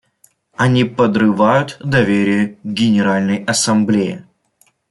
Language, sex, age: Russian, male, 19-29